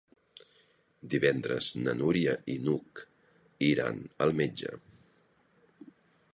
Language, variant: Catalan, Central